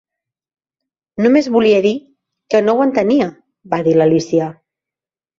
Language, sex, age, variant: Catalan, female, 30-39, Central